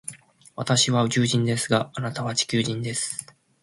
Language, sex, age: Japanese, male, 19-29